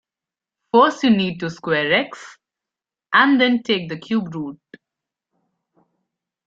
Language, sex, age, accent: English, male, 19-29, India and South Asia (India, Pakistan, Sri Lanka)